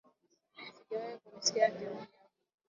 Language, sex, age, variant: Swahili, female, 19-29, Kiswahili cha Bara ya Kenya